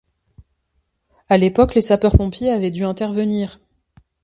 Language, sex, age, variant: French, female, 40-49, Français de métropole